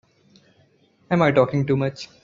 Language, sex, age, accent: English, male, 19-29, India and South Asia (India, Pakistan, Sri Lanka)